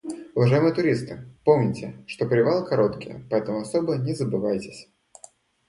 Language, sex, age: Russian, male, 19-29